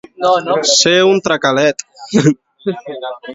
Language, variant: Catalan, Alacantí